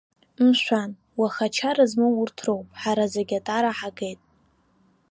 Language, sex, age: Abkhazian, female, 19-29